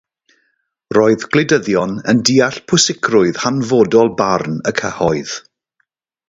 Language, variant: Welsh, South-Western Welsh